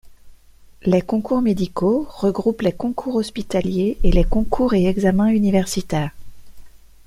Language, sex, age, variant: French, female, 40-49, Français de métropole